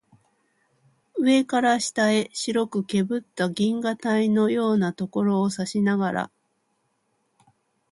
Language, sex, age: Japanese, female, 40-49